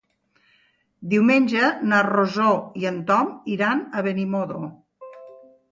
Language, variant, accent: Catalan, Central, central